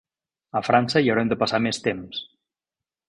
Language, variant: Catalan, Central